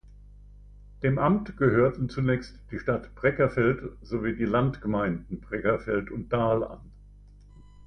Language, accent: German, Deutschland Deutsch